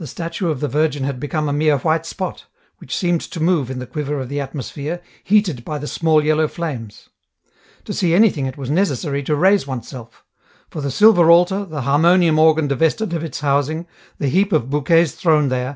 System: none